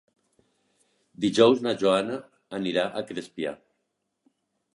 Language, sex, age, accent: Catalan, male, 60-69, valencià